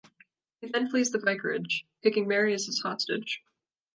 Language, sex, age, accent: English, female, under 19, United States English